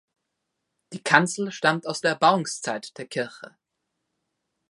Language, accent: German, Österreichisches Deutsch